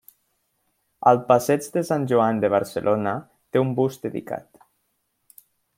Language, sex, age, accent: Catalan, male, under 19, valencià